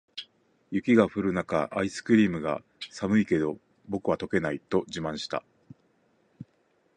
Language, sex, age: Japanese, male, 40-49